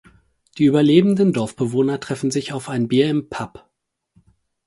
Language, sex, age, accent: German, male, 30-39, Deutschland Deutsch